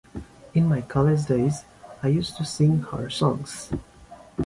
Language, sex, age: English, male, 19-29